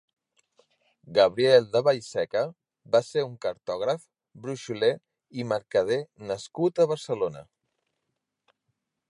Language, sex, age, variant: Catalan, male, 40-49, Central